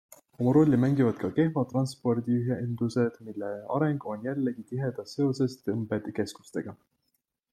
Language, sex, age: Estonian, male, 19-29